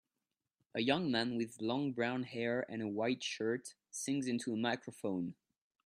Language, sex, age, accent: English, male, under 19, United States English